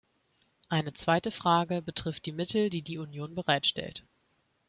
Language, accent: German, Deutschland Deutsch